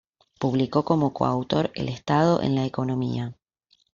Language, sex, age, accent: Spanish, female, 30-39, Rioplatense: Argentina, Uruguay, este de Bolivia, Paraguay